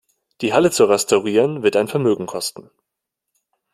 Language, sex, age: German, male, 19-29